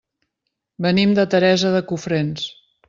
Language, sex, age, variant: Catalan, female, 50-59, Central